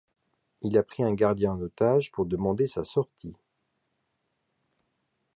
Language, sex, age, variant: French, male, 50-59, Français de métropole